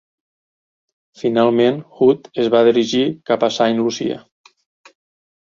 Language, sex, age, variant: Catalan, male, 40-49, Nord-Occidental